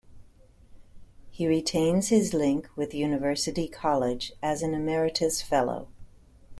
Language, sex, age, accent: English, female, 60-69, United States English